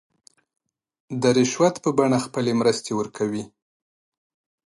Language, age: Pashto, 30-39